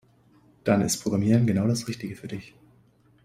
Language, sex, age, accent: German, male, under 19, Deutschland Deutsch